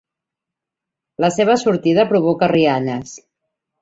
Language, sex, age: Catalan, female, 40-49